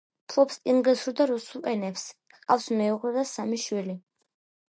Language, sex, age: Georgian, female, under 19